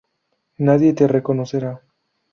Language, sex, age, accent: Spanish, male, 19-29, México